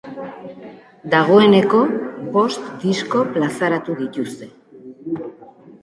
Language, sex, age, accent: Basque, female, 19-29, Mendebalekoa (Araba, Bizkaia, Gipuzkoako mendebaleko herri batzuk)